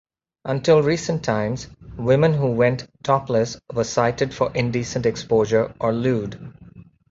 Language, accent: English, England English